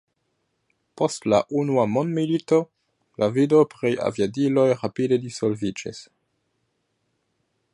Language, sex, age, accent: Esperanto, male, under 19, Internacia